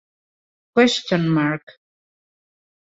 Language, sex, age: English, female, 30-39